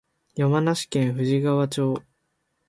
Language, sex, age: Japanese, male, 19-29